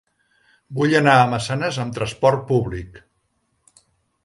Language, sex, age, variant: Catalan, male, 60-69, Central